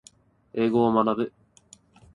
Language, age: Japanese, 19-29